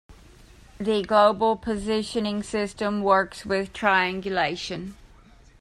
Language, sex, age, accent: English, female, 60-69, United States English